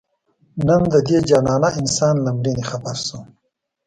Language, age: Pashto, under 19